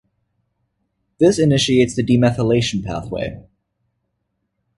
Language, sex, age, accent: English, male, under 19, United States English